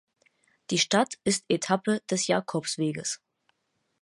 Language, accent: German, Deutschland Deutsch; Hochdeutsch